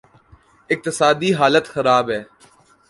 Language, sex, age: Urdu, male, 19-29